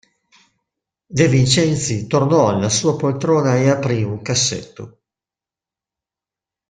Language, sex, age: Italian, male, 40-49